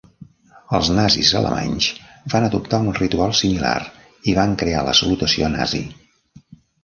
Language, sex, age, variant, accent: Catalan, male, 70-79, Central, central